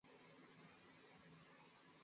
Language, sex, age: Swahili, female, 19-29